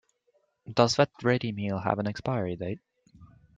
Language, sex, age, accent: English, male, 19-29, England English